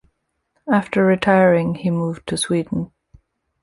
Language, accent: English, United States English